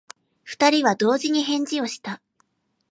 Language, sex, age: Japanese, female, 19-29